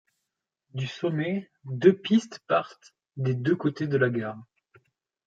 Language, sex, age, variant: French, male, 19-29, Français de métropole